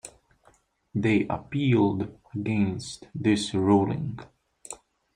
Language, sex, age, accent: English, male, 19-29, United States English